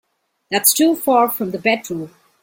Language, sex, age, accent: English, female, 19-29, India and South Asia (India, Pakistan, Sri Lanka)